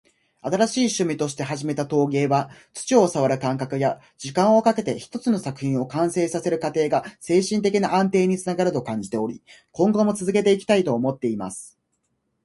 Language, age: Japanese, 19-29